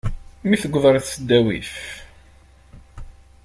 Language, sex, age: Kabyle, male, 19-29